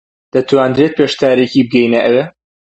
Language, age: Central Kurdish, 19-29